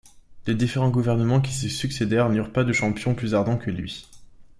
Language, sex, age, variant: French, male, 19-29, Français de métropole